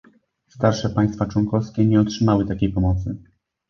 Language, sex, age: Polish, male, 30-39